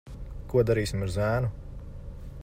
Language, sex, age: Latvian, male, 30-39